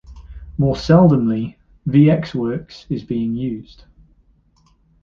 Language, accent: English, England English